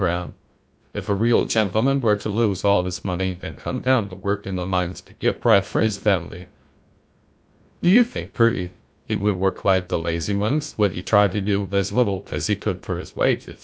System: TTS, GlowTTS